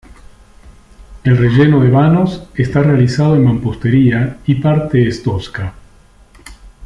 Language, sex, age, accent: Spanish, male, 50-59, Rioplatense: Argentina, Uruguay, este de Bolivia, Paraguay